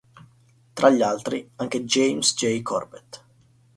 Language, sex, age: Italian, male, 19-29